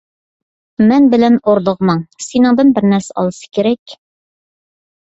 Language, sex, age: Uyghur, female, 30-39